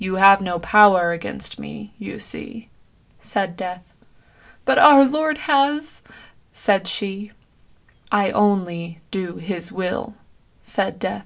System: none